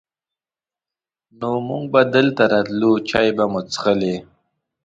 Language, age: Pashto, 19-29